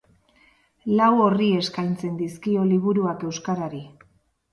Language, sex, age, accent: Basque, female, 40-49, Erdialdekoa edo Nafarra (Gipuzkoa, Nafarroa)